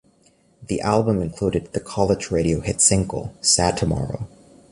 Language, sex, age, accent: English, male, 19-29, United States English